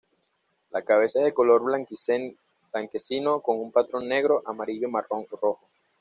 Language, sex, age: Spanish, male, 19-29